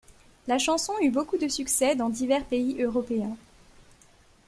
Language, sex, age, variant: French, female, 19-29, Français de métropole